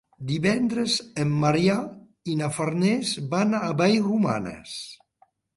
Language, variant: Catalan, Septentrional